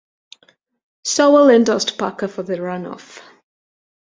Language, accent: English, England English